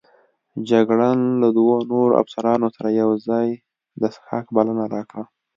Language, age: Pashto, 19-29